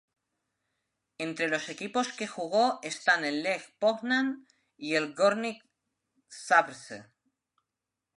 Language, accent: Spanish, España: Centro-Sur peninsular (Madrid, Toledo, Castilla-La Mancha)